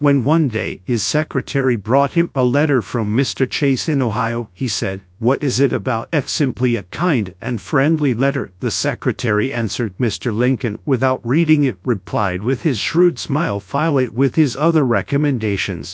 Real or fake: fake